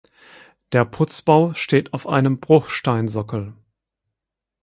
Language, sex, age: German, male, 50-59